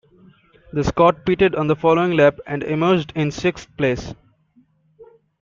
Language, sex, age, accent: English, male, 19-29, India and South Asia (India, Pakistan, Sri Lanka)